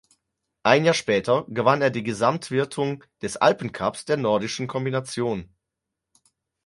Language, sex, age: German, male, 30-39